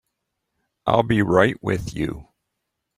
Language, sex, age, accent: English, male, 50-59, United States English